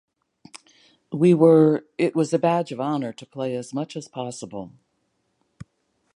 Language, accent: English, United States English